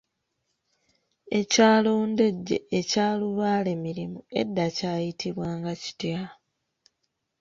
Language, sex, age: Ganda, female, 30-39